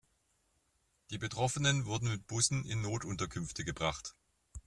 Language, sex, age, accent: German, male, 40-49, Deutschland Deutsch